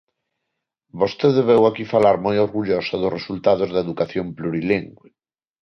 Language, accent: Galician, Neofalante